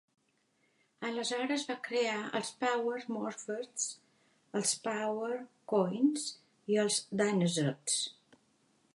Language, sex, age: Catalan, female, 60-69